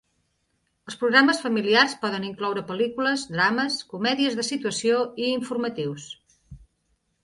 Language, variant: Catalan, Nord-Occidental